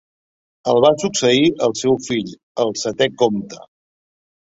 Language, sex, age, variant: Catalan, male, 60-69, Central